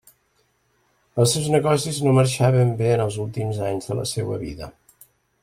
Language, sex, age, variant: Catalan, male, 19-29, Nord-Occidental